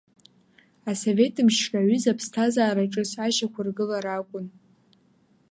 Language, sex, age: Abkhazian, female, 19-29